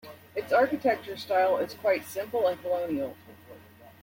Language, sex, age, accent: English, female, 40-49, United States English